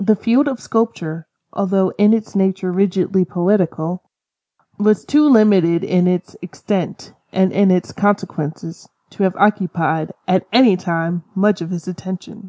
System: none